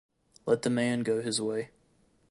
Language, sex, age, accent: English, male, 19-29, United States English